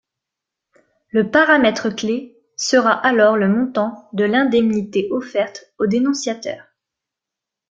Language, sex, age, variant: French, female, 19-29, Français de métropole